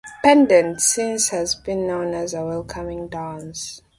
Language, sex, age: English, female, 19-29